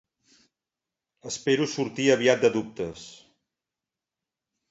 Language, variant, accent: Catalan, Central, central